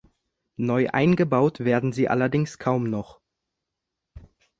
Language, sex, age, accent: German, male, under 19, Deutschland Deutsch